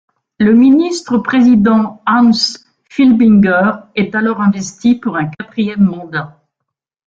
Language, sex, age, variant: French, female, 60-69, Français de métropole